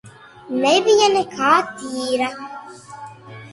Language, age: Latvian, 60-69